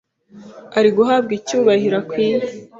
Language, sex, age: Kinyarwanda, female, 19-29